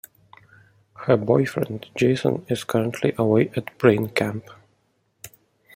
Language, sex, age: English, male, 30-39